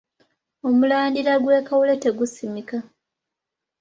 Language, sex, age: Ganda, female, 19-29